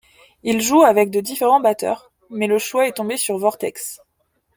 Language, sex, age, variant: French, female, 19-29, Français de métropole